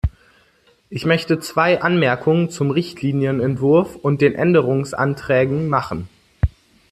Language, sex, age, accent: German, male, 19-29, Deutschland Deutsch